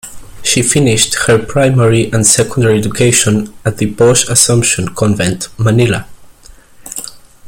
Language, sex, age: English, male, under 19